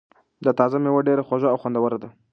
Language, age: Pashto, under 19